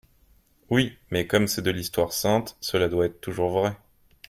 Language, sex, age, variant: French, male, 19-29, Français de métropole